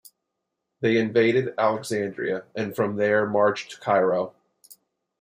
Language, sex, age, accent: English, male, 30-39, United States English